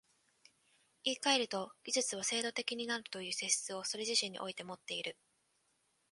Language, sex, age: Japanese, female, 19-29